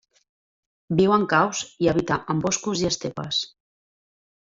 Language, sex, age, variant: Catalan, female, 30-39, Central